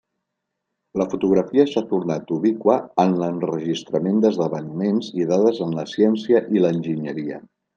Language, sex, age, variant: Catalan, male, 60-69, Central